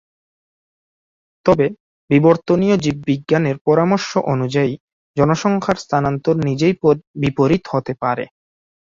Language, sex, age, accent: Bengali, male, 19-29, fluent